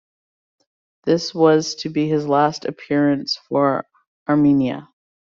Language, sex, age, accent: English, female, 50-59, United States English